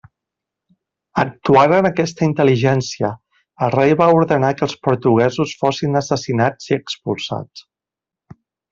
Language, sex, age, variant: Catalan, male, 40-49, Central